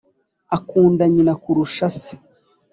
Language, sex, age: Kinyarwanda, male, 30-39